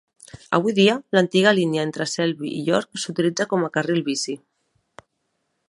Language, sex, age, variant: Catalan, female, 30-39, Central